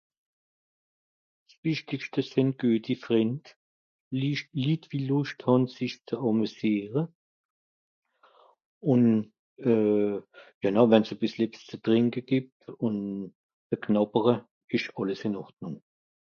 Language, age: Swiss German, 60-69